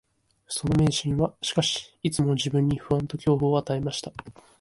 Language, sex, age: Japanese, male, under 19